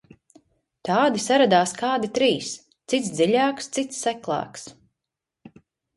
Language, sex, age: Latvian, female, 30-39